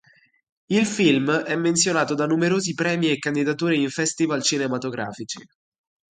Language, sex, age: Italian, male, 19-29